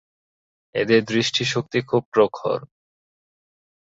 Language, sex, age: Bengali, male, 19-29